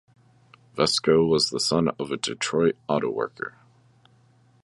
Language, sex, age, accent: English, male, 30-39, United States English